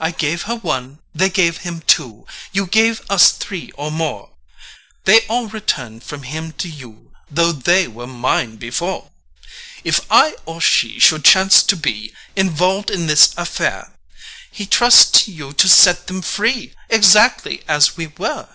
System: none